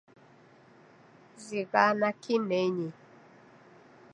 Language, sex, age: Taita, female, 60-69